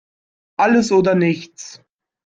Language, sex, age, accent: German, male, 40-49, Deutschland Deutsch